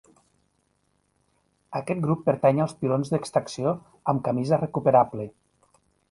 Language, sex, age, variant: Catalan, male, 50-59, Nord-Occidental